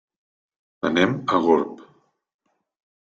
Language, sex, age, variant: Catalan, male, 40-49, Central